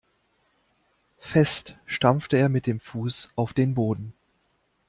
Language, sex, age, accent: German, male, 40-49, Deutschland Deutsch